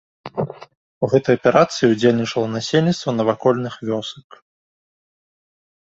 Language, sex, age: Belarusian, male, 19-29